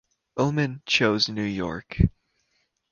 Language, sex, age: English, male, 19-29